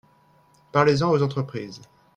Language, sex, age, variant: French, male, 19-29, Français de métropole